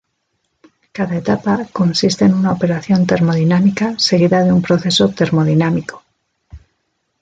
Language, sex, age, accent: Spanish, female, 40-49, España: Norte peninsular (Asturias, Castilla y León, Cantabria, País Vasco, Navarra, Aragón, La Rioja, Guadalajara, Cuenca)